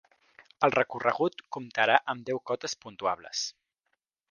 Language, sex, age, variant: Catalan, male, under 19, Central